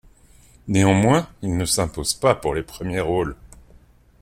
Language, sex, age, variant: French, male, 50-59, Français de métropole